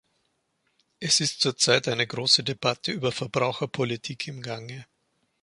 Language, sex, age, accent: German, male, 50-59, Österreichisches Deutsch